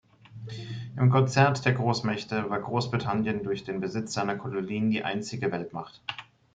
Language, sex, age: German, male, 30-39